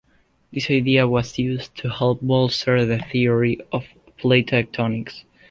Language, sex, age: English, male, under 19